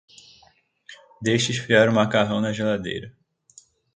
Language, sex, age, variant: Portuguese, male, 19-29, Portuguese (Brasil)